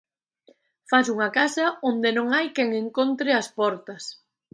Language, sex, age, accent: Galician, female, 40-49, Atlántico (seseo e gheada)